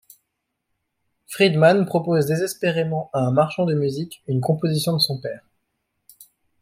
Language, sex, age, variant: French, male, 19-29, Français de métropole